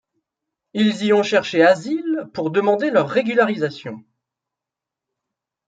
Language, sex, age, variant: French, male, 19-29, Français de métropole